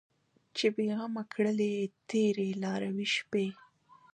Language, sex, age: Pashto, female, 19-29